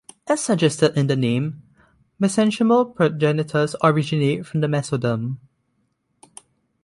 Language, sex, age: English, male, under 19